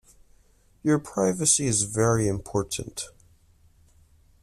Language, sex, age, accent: English, male, 19-29, United States English